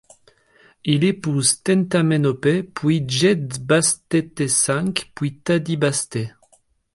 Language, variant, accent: French, Français d'Europe, Français de Belgique